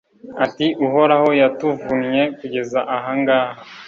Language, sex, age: Kinyarwanda, male, 19-29